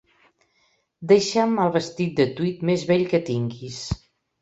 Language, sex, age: Catalan, female, 60-69